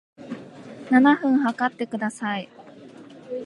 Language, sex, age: Japanese, female, 19-29